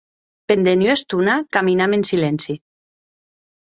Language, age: Occitan, 50-59